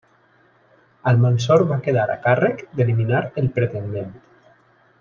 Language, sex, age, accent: Catalan, male, 30-39, valencià